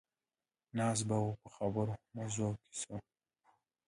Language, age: Pashto, 19-29